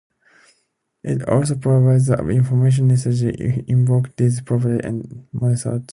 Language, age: English, 19-29